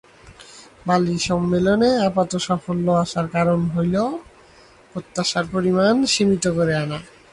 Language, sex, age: Bengali, male, 19-29